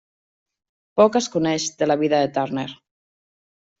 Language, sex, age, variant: Catalan, female, 40-49, Central